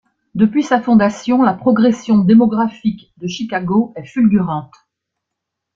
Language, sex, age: French, female, 70-79